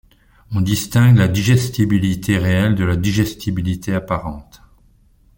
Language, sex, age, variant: French, male, 60-69, Français de métropole